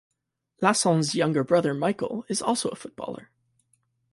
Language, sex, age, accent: English, male, 19-29, United States English